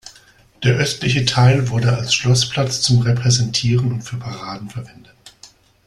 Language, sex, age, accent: German, male, 50-59, Deutschland Deutsch